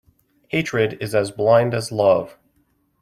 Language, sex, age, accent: English, male, 30-39, United States English